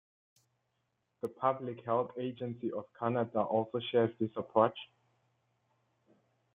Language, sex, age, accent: English, male, 19-29, Southern African (South Africa, Zimbabwe, Namibia)